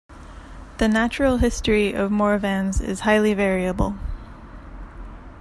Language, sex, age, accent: English, female, 30-39, United States English